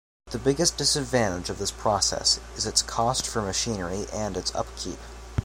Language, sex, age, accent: English, male, under 19, United States English